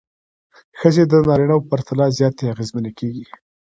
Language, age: Pashto, 19-29